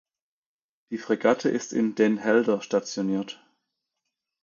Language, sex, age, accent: German, male, 40-49, Deutschland Deutsch